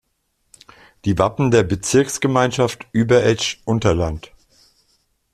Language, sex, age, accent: German, male, 40-49, Deutschland Deutsch